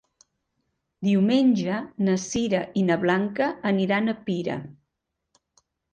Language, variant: Catalan, Central